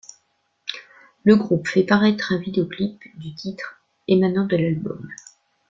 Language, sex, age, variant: French, female, 40-49, Français de métropole